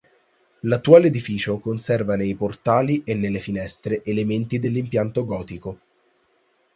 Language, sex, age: Italian, male, under 19